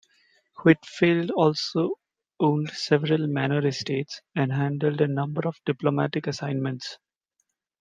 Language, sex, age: English, male, 19-29